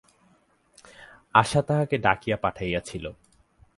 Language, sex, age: Bengali, male, 19-29